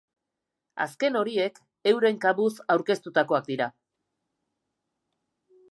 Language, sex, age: Basque, female, 40-49